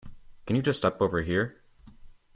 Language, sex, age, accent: English, male, 19-29, United States English